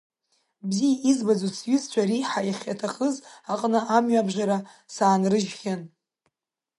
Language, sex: Abkhazian, female